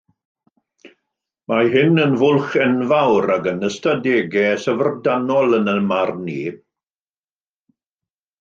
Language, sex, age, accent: Welsh, male, 50-59, Y Deyrnas Unedig Cymraeg